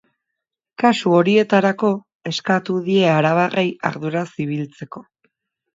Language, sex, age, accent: Basque, female, 30-39, Erdialdekoa edo Nafarra (Gipuzkoa, Nafarroa)